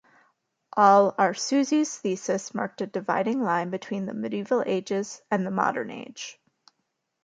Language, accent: English, United States English